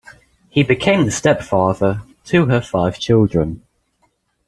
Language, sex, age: English, male, under 19